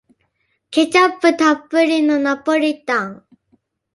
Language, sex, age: Japanese, female, 30-39